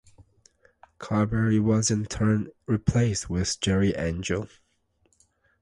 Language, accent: English, Canadian English